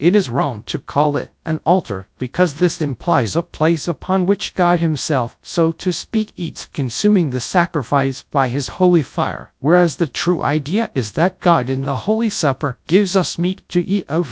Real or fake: fake